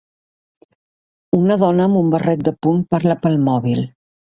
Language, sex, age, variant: Catalan, female, 70-79, Central